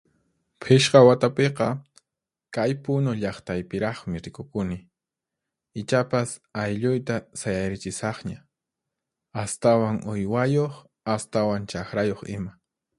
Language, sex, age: Puno Quechua, male, 30-39